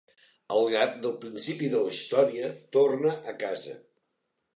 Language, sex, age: Catalan, male, 60-69